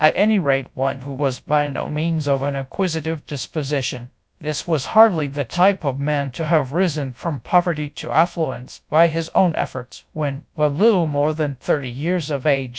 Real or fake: fake